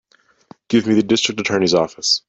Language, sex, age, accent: English, male, under 19, United States English